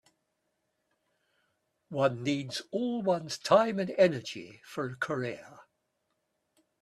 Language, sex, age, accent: English, male, 70-79, England English